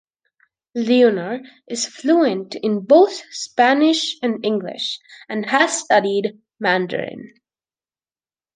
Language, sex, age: English, female, under 19